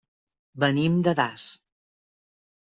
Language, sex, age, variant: Catalan, female, 40-49, Central